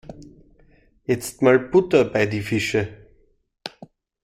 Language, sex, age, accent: German, male, 30-39, Österreichisches Deutsch